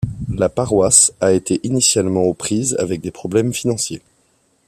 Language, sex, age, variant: French, male, 30-39, Français de métropole